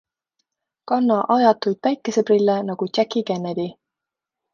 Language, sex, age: Estonian, female, 30-39